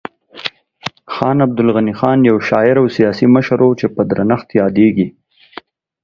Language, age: Pashto, 19-29